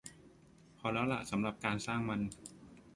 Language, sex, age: Thai, male, 30-39